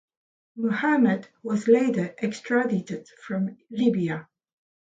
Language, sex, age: English, female, 50-59